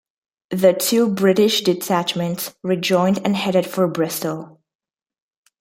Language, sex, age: English, female, under 19